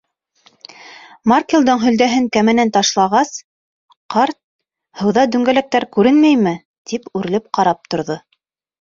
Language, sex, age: Bashkir, female, 19-29